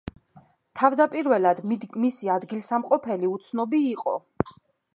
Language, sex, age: Georgian, female, 30-39